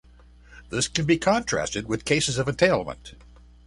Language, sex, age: English, male, 70-79